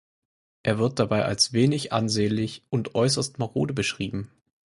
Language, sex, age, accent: German, male, 19-29, Deutschland Deutsch